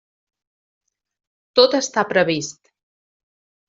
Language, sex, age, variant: Catalan, female, 50-59, Central